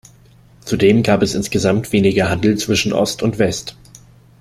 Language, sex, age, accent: German, male, 19-29, Deutschland Deutsch